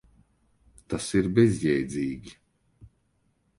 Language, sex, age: Latvian, male, 40-49